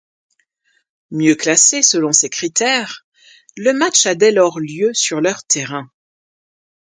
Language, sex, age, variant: French, female, 40-49, Français de métropole